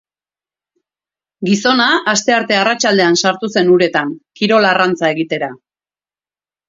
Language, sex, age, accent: Basque, female, 40-49, Erdialdekoa edo Nafarra (Gipuzkoa, Nafarroa)